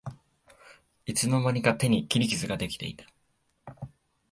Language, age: Japanese, 19-29